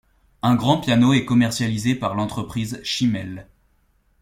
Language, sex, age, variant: French, male, 19-29, Français de métropole